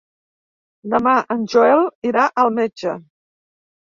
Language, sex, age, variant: Catalan, female, 70-79, Central